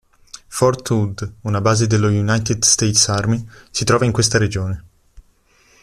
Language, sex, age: Italian, male, under 19